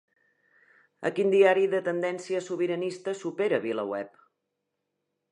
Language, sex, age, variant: Catalan, female, 40-49, Central